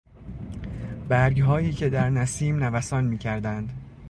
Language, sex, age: Persian, male, 30-39